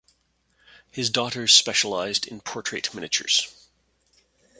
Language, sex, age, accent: English, male, 50-59, Canadian English